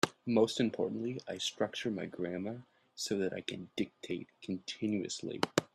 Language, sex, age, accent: English, male, 30-39, United States English